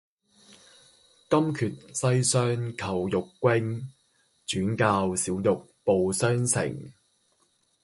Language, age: Cantonese, 19-29